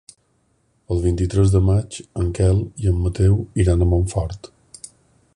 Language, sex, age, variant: Catalan, male, 50-59, Balear